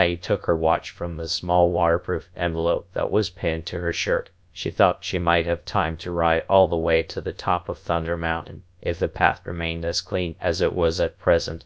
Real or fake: fake